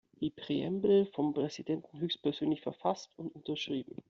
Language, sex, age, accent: German, male, 19-29, Deutschland Deutsch